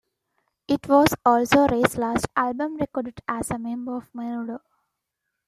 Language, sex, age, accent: English, female, 19-29, England English